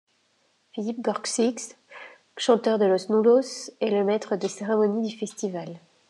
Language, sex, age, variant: French, female, 50-59, Français de métropole